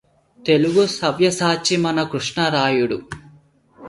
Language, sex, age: Telugu, male, 19-29